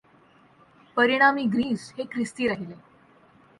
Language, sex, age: Marathi, female, under 19